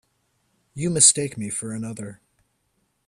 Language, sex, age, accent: English, male, 19-29, United States English